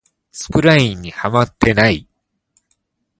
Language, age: Japanese, 19-29